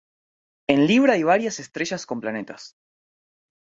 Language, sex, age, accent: Spanish, male, under 19, Rioplatense: Argentina, Uruguay, este de Bolivia, Paraguay